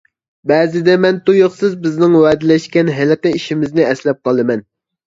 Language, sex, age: Uyghur, male, 19-29